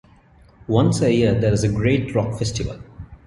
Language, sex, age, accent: English, male, 19-29, India and South Asia (India, Pakistan, Sri Lanka)